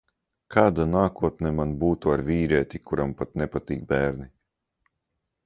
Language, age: Latvian, 19-29